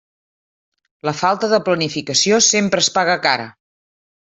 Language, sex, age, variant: Catalan, female, 50-59, Central